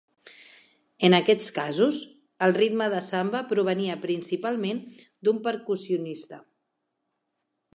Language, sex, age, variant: Catalan, female, 50-59, Central